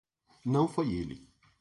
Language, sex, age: Portuguese, male, 19-29